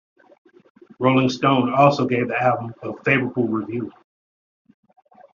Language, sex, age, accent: English, male, 40-49, United States English